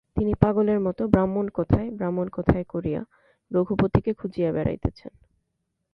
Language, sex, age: Bengali, female, 19-29